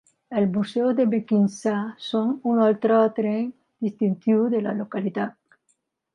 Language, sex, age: Catalan, female, 60-69